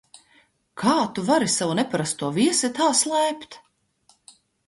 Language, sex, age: Latvian, female, 50-59